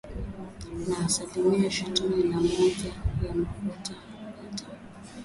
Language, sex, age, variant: Swahili, female, 19-29, Kiswahili Sanifu (EA)